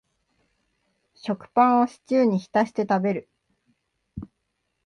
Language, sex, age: Japanese, female, 19-29